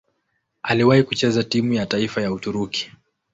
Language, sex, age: Swahili, male, 19-29